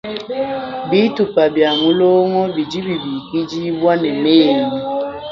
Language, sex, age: Luba-Lulua, female, 19-29